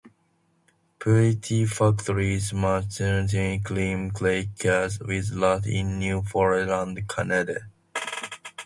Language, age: English, under 19